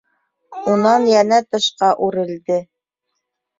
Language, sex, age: Bashkir, female, 30-39